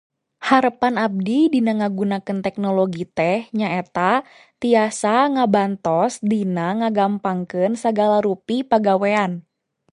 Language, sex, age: Sundanese, female, 19-29